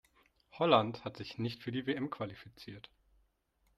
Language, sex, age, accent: German, male, 30-39, Deutschland Deutsch